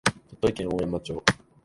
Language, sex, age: Japanese, male, 19-29